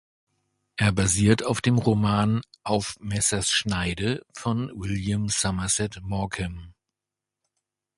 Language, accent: German, Deutschland Deutsch